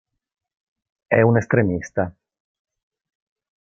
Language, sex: Italian, male